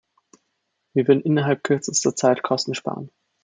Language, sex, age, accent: German, male, 19-29, Österreichisches Deutsch